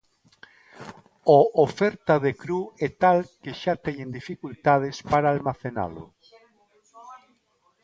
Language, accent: Galician, Neofalante